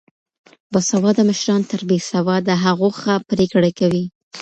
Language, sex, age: Pashto, female, under 19